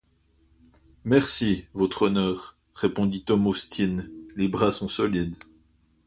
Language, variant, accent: French, Français d'Europe, Français de Suisse